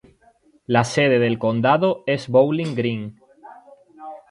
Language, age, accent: Spanish, 19-29, España: Islas Canarias